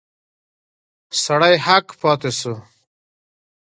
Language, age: Pashto, 30-39